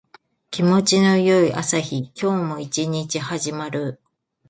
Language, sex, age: Japanese, female, 40-49